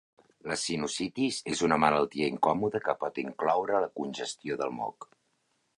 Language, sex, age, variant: Catalan, male, 40-49, Central